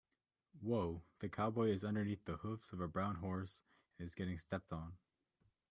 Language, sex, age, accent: English, male, 19-29, United States English